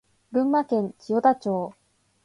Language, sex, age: Japanese, female, 19-29